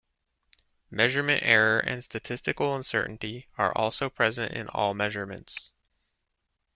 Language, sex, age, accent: English, male, 40-49, United States English